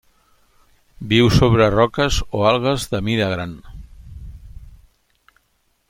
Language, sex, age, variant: Catalan, male, 50-59, Central